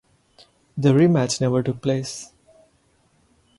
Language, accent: English, India and South Asia (India, Pakistan, Sri Lanka)